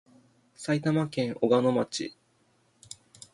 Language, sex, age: Japanese, male, 19-29